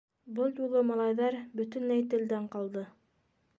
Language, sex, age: Bashkir, female, 30-39